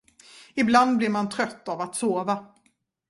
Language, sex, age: Swedish, female, 40-49